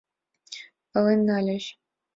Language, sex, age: Mari, female, under 19